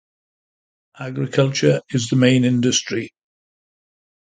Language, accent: English, Welsh English